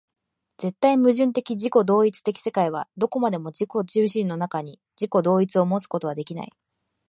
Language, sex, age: Japanese, female, 19-29